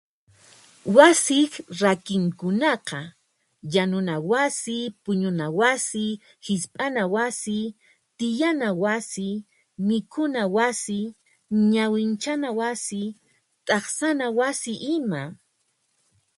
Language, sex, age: Puno Quechua, female, 40-49